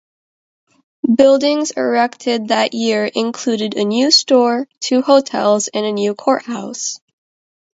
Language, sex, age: English, female, under 19